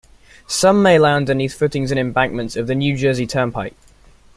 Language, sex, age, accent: English, male, under 19, England English